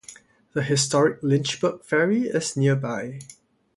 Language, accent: English, United States English; Singaporean English